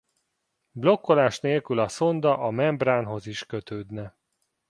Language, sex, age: Hungarian, male, 40-49